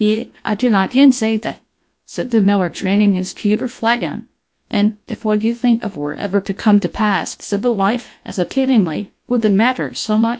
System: TTS, GlowTTS